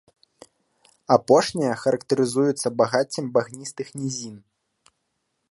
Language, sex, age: Belarusian, male, 19-29